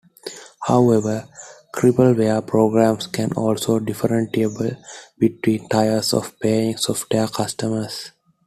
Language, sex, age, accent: English, male, 19-29, India and South Asia (India, Pakistan, Sri Lanka)